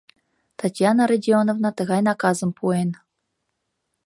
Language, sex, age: Mari, female, 19-29